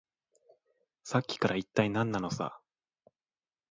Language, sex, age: Japanese, male, 19-29